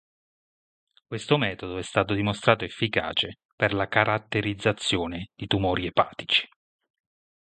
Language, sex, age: Italian, male, 40-49